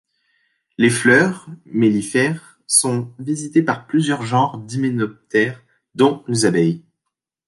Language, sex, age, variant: French, male, 19-29, Français de métropole